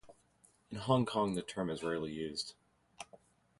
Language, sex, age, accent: English, male, 19-29, United States English